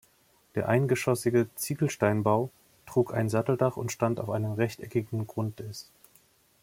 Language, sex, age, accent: German, male, 40-49, Deutschland Deutsch